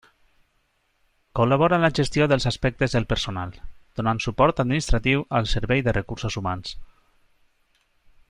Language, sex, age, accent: Catalan, male, 40-49, valencià